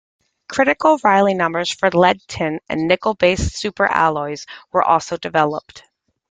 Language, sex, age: English, female, 40-49